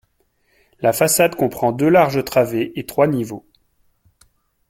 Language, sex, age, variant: French, male, 40-49, Français de métropole